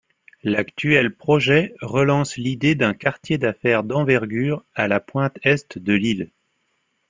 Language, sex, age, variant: French, male, 30-39, Français de métropole